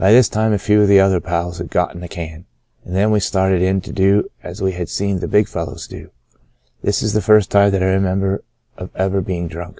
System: none